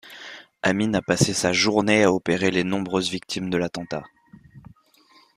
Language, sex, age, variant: French, male, under 19, Français de métropole